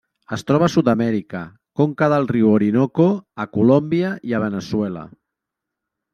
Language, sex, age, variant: Catalan, male, 50-59, Central